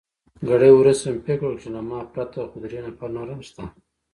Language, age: Pashto, 30-39